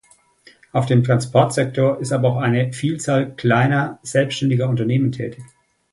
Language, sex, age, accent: German, male, 30-39, Deutschland Deutsch